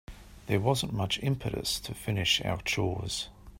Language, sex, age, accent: English, male, 50-59, Australian English